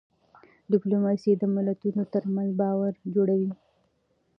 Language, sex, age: Pashto, female, 19-29